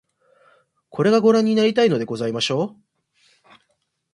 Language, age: Japanese, 19-29